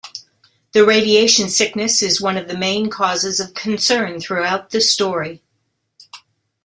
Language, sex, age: English, female, 60-69